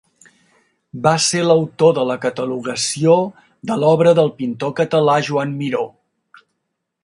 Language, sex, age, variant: Catalan, male, 70-79, Central